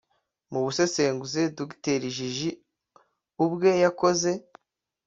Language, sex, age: Kinyarwanda, male, 19-29